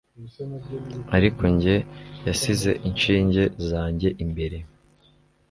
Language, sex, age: Kinyarwanda, male, 19-29